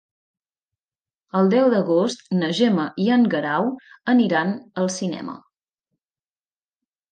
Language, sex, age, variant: Catalan, female, 30-39, Nord-Occidental